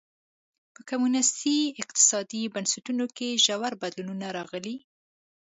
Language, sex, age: Pashto, female, 19-29